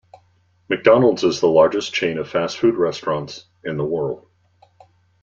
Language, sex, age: English, male, 40-49